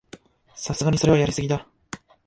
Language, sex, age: Japanese, male, 19-29